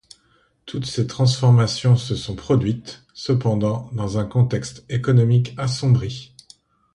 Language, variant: French, Français d'Europe